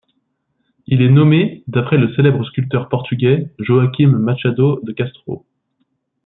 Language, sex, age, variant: French, male, 19-29, Français de métropole